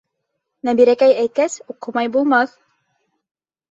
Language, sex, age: Bashkir, female, 19-29